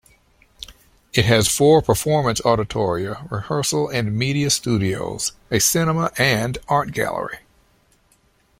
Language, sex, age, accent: English, male, 60-69, United States English